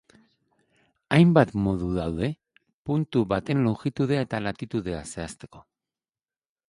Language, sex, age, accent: Basque, male, 40-49, Erdialdekoa edo Nafarra (Gipuzkoa, Nafarroa)